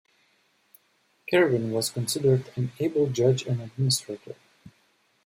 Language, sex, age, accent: English, male, 30-39, United States English